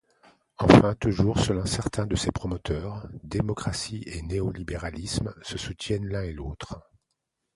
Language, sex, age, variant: French, male, 50-59, Français de métropole